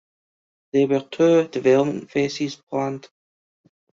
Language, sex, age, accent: English, male, 19-29, Scottish English